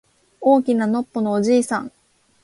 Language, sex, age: Japanese, female, 19-29